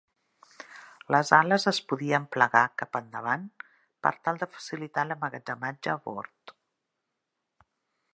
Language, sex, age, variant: Catalan, female, 50-59, Central